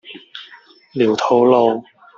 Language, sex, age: Cantonese, male, 19-29